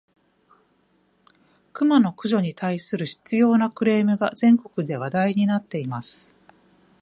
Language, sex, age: Japanese, female, 40-49